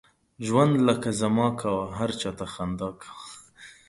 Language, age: Pashto, 19-29